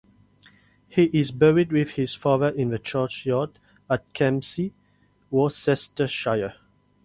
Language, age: English, 30-39